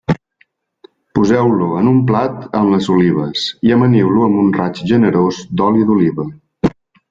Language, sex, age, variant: Catalan, male, 50-59, Central